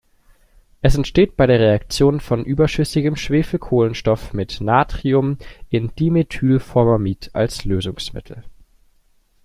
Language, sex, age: German, male, 19-29